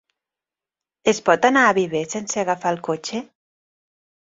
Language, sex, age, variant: Catalan, female, 40-49, Nord-Occidental